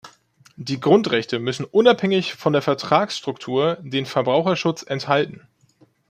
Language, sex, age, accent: German, male, 19-29, Deutschland Deutsch